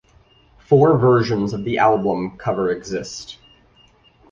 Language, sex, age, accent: English, male, 19-29, United States English